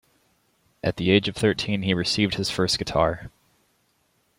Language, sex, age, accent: English, male, 30-39, United States English